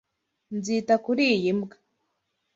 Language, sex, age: Kinyarwanda, female, 19-29